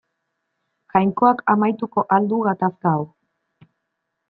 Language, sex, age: Basque, male, 19-29